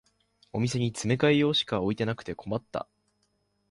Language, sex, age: Japanese, male, 19-29